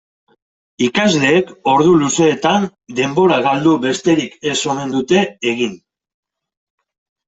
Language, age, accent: Basque, 30-39, Mendebalekoa (Araba, Bizkaia, Gipuzkoako mendebaleko herri batzuk)